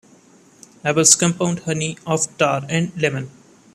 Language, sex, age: English, male, 19-29